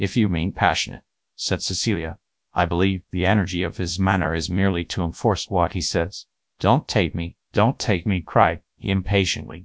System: TTS, GradTTS